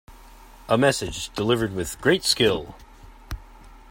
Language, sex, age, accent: English, male, 40-49, United States English